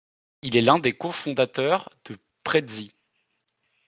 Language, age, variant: French, 30-39, Français de métropole